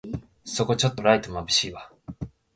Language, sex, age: Japanese, male, under 19